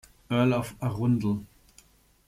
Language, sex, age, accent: German, male, 40-49, Deutschland Deutsch